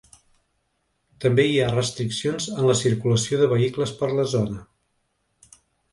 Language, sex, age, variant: Catalan, male, 60-69, Central